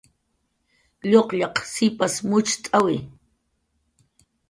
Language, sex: Jaqaru, female